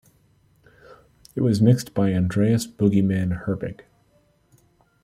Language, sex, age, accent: English, male, 19-29, United States English